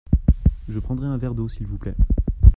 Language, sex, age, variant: French, male, 19-29, Français de métropole